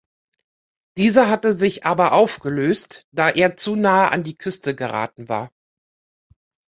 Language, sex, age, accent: German, female, 50-59, Deutschland Deutsch